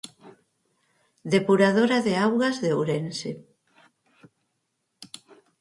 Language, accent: Galician, Atlántico (seseo e gheada); Normativo (estándar)